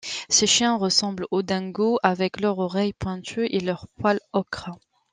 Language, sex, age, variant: French, female, 30-39, Français de métropole